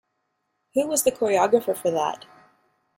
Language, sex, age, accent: English, female, 30-39, United States English